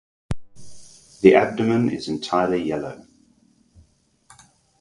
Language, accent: English, Southern African (South Africa, Zimbabwe, Namibia)